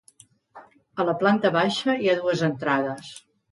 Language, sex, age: Catalan, female, 50-59